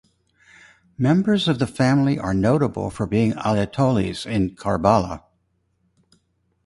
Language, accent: English, United States English